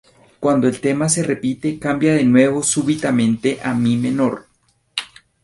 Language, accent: Spanish, Andino-Pacífico: Colombia, Perú, Ecuador, oeste de Bolivia y Venezuela andina